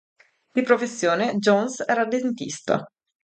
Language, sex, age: Italian, female, 30-39